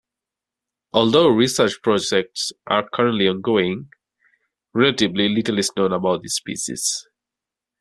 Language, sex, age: English, male, 19-29